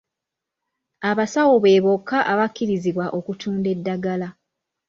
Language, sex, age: Ganda, female, 19-29